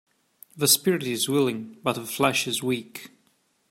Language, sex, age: English, male, 30-39